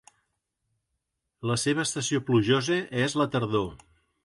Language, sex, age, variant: Catalan, male, 60-69, Central